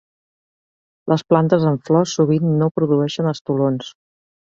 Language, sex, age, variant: Catalan, female, 40-49, Central